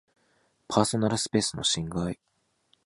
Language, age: Japanese, 19-29